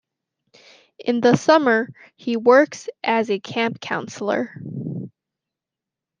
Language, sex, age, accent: English, female, under 19, United States English